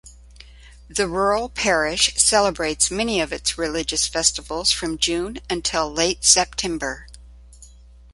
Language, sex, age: English, female, 60-69